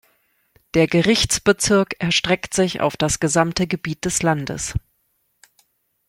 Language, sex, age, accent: German, female, 40-49, Deutschland Deutsch